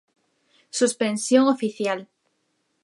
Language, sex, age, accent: Galician, female, 30-39, Normativo (estándar)